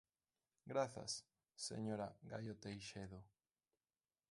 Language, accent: Galician, Normativo (estándar)